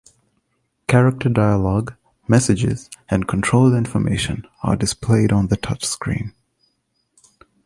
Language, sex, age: English, male, 19-29